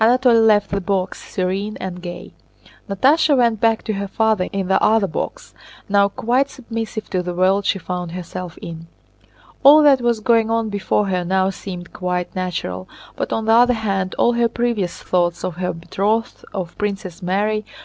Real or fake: real